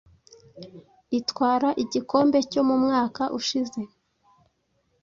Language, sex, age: Kinyarwanda, female, 30-39